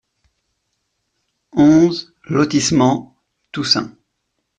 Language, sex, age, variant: French, male, 40-49, Français de métropole